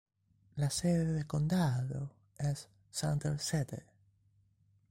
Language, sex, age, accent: Spanish, male, 19-29, España: Sur peninsular (Andalucia, Extremadura, Murcia)